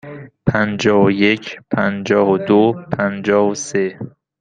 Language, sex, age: Persian, male, 19-29